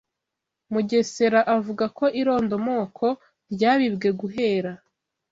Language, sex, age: Kinyarwanda, female, 19-29